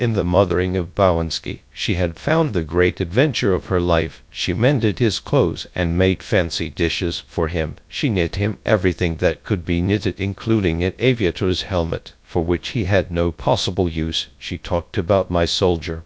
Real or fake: fake